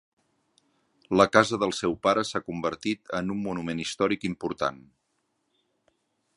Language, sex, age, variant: Catalan, male, 50-59, Central